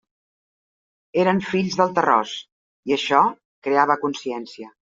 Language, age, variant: Catalan, 60-69, Central